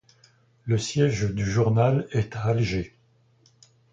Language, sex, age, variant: French, male, 70-79, Français de métropole